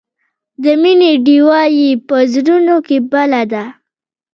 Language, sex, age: Pashto, female, under 19